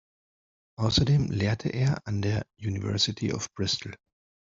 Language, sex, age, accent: German, male, 40-49, Deutschland Deutsch